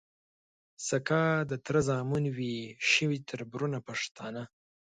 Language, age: Pashto, 19-29